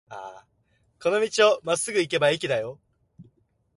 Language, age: Japanese, 19-29